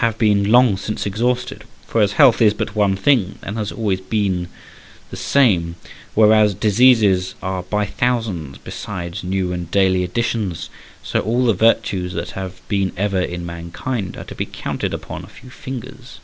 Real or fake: real